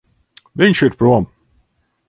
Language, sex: Latvian, male